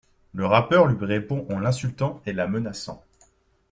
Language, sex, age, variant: French, male, 19-29, Français de métropole